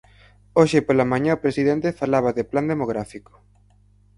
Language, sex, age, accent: Galician, male, 19-29, Central (gheada); Normativo (estándar)